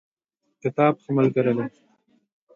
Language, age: Pashto, 19-29